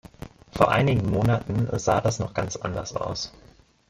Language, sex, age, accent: German, male, 19-29, Deutschland Deutsch